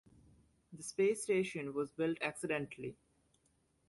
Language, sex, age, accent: English, male, 19-29, England English